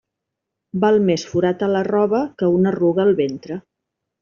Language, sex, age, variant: Catalan, female, 50-59, Central